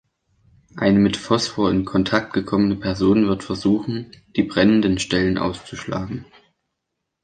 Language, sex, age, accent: German, male, under 19, Deutschland Deutsch